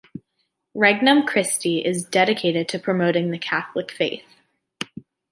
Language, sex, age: English, female, 19-29